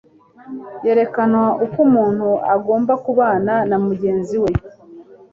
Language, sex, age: Kinyarwanda, female, 40-49